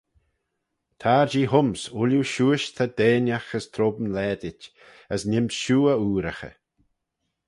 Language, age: Manx, 40-49